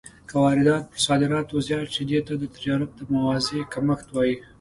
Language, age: Pashto, 30-39